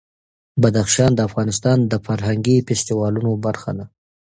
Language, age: Pashto, 30-39